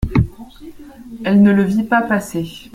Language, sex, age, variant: French, female, 19-29, Français de métropole